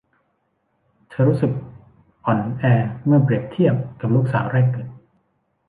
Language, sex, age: Thai, male, 19-29